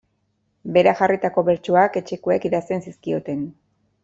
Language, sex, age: Basque, female, 40-49